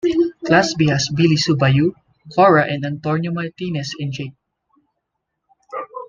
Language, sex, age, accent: English, male, 19-29, Filipino